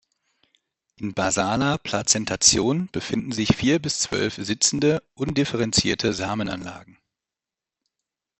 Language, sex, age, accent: German, male, 30-39, Deutschland Deutsch